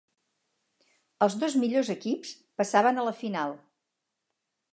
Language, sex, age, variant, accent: Catalan, female, 60-69, Central, Català central